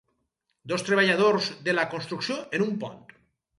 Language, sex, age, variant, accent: Catalan, male, 50-59, Valencià meridional, valencià